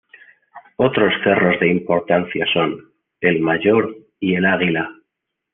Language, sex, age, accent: Spanish, male, 30-39, España: Centro-Sur peninsular (Madrid, Toledo, Castilla-La Mancha)